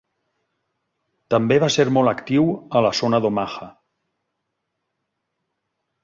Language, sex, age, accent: Catalan, male, 50-59, valencià